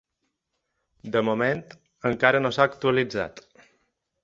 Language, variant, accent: Catalan, Balear, balear